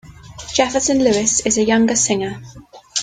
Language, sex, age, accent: English, female, 19-29, England English